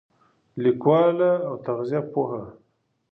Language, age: Pashto, 40-49